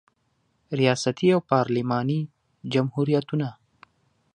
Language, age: Pashto, 19-29